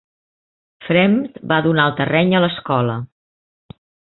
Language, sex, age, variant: Catalan, female, 40-49, Central